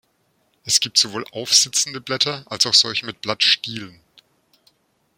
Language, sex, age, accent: German, male, 40-49, Deutschland Deutsch